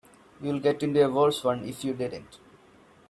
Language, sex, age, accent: English, male, 19-29, India and South Asia (India, Pakistan, Sri Lanka)